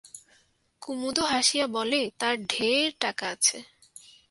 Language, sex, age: Bengali, female, 19-29